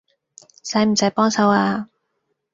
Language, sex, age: Cantonese, female, 19-29